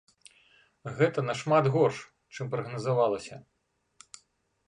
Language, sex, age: Belarusian, male, 50-59